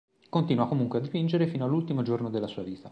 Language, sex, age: Italian, male, 40-49